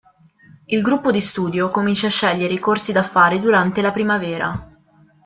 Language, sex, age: Italian, female, under 19